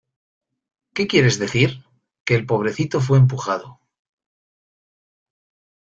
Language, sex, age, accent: Spanish, male, 30-39, España: Norte peninsular (Asturias, Castilla y León, Cantabria, País Vasco, Navarra, Aragón, La Rioja, Guadalajara, Cuenca)